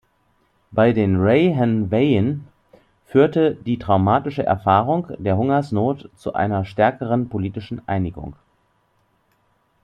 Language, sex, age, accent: German, male, 30-39, Deutschland Deutsch